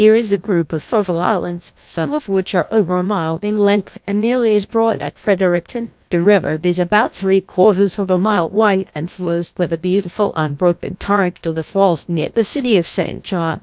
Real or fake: fake